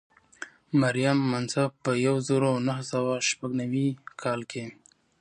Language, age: Pashto, 19-29